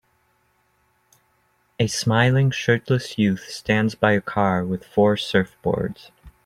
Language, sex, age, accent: English, male, 19-29, Canadian English